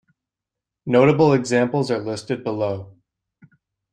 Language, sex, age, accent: English, male, 19-29, United States English